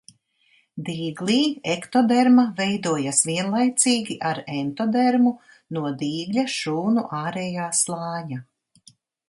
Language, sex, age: Latvian, female, 60-69